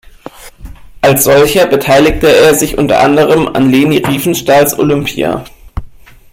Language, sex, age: German, male, 30-39